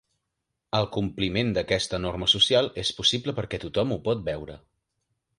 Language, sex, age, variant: Catalan, male, 19-29, Nord-Occidental